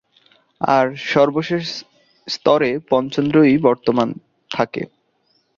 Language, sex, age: Bengali, male, 19-29